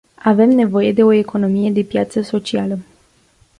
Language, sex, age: Romanian, female, 19-29